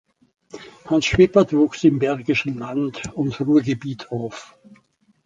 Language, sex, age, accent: German, male, 80-89, Österreichisches Deutsch